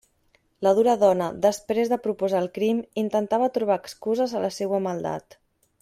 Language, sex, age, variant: Catalan, female, 30-39, Central